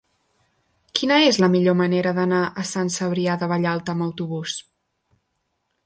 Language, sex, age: Catalan, female, 19-29